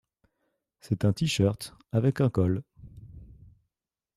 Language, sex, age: French, male, 40-49